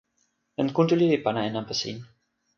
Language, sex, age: Toki Pona, male, 19-29